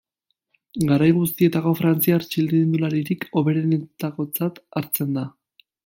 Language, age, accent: Basque, 19-29, Mendebalekoa (Araba, Bizkaia, Gipuzkoako mendebaleko herri batzuk)